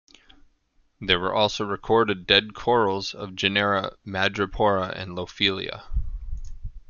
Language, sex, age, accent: English, male, 19-29, United States English